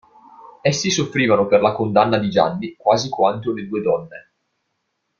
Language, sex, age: Italian, male, 19-29